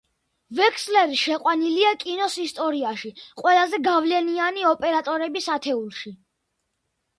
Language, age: Georgian, under 19